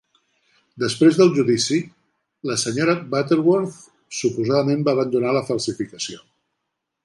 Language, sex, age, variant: Catalan, male, 60-69, Central